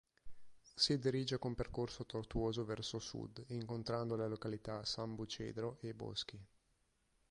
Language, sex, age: Italian, male, 30-39